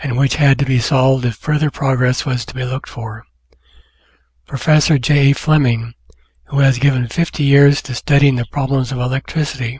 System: none